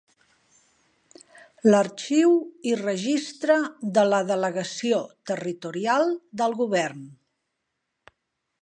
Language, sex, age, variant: Catalan, female, 70-79, Central